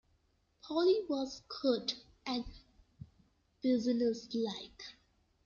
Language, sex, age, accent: English, female, 19-29, Malaysian English